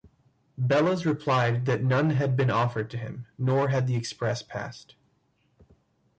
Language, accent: English, United States English